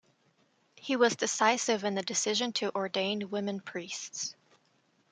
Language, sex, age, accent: English, female, 19-29, United States English